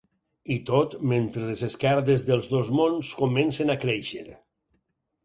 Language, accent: Catalan, valencià